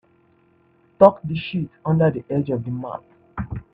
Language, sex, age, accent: English, male, 19-29, England English